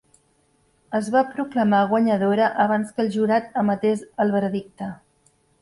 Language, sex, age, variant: Catalan, female, 40-49, Central